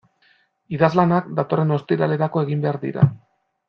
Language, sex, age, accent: Basque, male, 19-29, Mendebalekoa (Araba, Bizkaia, Gipuzkoako mendebaleko herri batzuk)